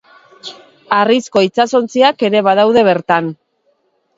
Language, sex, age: Basque, female, 40-49